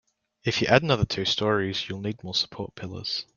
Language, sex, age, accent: English, male, 19-29, Australian English